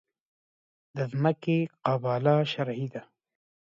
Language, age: Pashto, 19-29